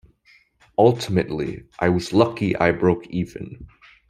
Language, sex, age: English, male, under 19